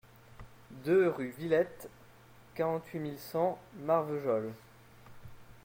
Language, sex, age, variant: French, male, 19-29, Français de métropole